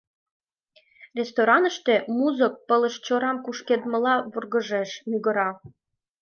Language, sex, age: Mari, female, 19-29